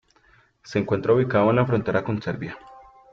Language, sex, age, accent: Spanish, male, 19-29, Andino-Pacífico: Colombia, Perú, Ecuador, oeste de Bolivia y Venezuela andina